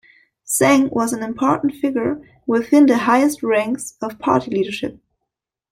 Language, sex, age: English, female, 19-29